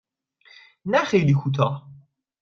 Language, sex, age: Persian, male, 19-29